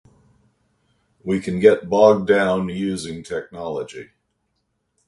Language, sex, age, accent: English, male, 60-69, United States English